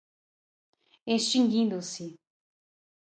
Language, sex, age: Portuguese, female, 30-39